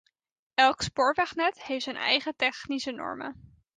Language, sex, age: Dutch, female, 19-29